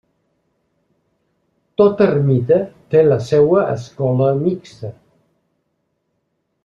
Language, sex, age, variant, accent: Catalan, male, 60-69, Central, central